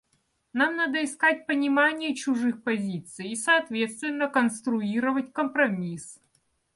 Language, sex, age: Russian, female, 40-49